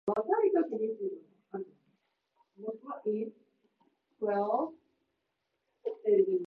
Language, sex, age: Japanese, male, 19-29